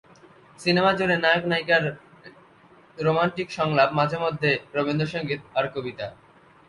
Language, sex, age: Bengali, male, under 19